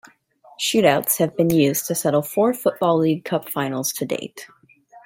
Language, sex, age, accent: English, female, 30-39, United States English